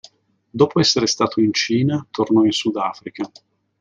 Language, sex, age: Italian, male, 40-49